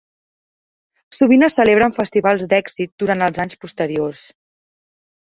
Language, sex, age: Catalan, female, under 19